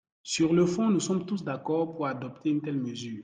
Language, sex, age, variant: French, male, 19-29, Français de métropole